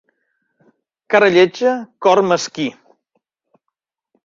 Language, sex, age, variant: Catalan, male, 60-69, Central